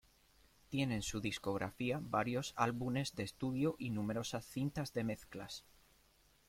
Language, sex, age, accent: Spanish, male, 19-29, España: Sur peninsular (Andalucia, Extremadura, Murcia)